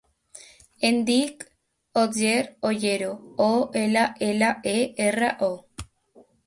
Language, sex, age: Catalan, female, under 19